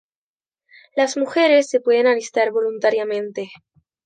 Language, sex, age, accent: Spanish, female, under 19, España: Sur peninsular (Andalucia, Extremadura, Murcia)